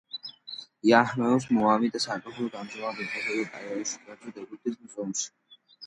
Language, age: Georgian, under 19